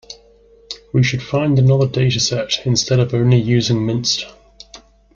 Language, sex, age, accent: English, male, 30-39, England English